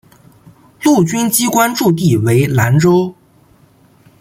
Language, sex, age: Chinese, male, 19-29